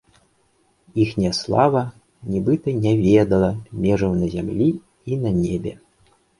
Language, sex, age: Belarusian, male, 30-39